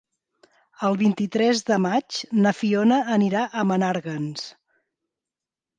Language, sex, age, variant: Catalan, female, 50-59, Central